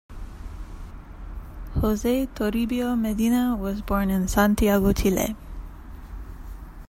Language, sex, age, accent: English, female, 30-39, United States English